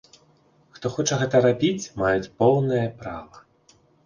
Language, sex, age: Belarusian, male, 30-39